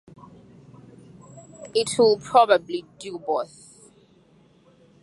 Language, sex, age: English, female, 30-39